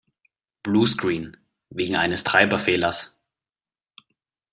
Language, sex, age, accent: German, male, 30-39, Deutschland Deutsch